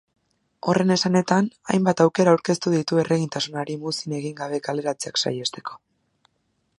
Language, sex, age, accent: Basque, female, 19-29, Erdialdekoa edo Nafarra (Gipuzkoa, Nafarroa)